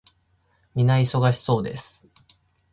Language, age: Japanese, 19-29